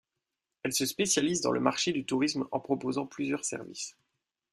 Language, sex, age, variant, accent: French, male, 19-29, Français d'Europe, Français de Belgique